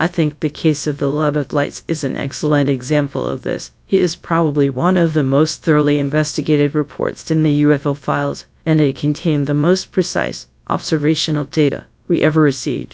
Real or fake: fake